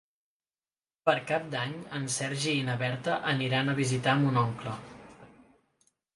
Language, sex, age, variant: Catalan, male, 19-29, Central